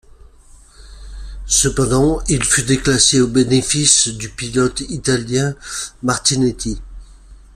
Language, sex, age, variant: French, male, 50-59, Français de métropole